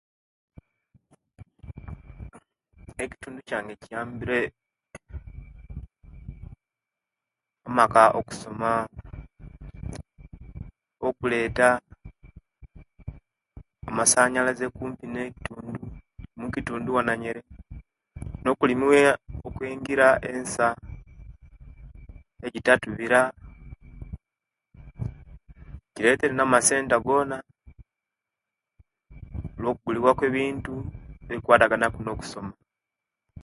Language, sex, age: Kenyi, male, under 19